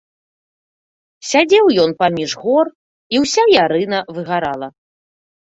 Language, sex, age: Belarusian, female, 30-39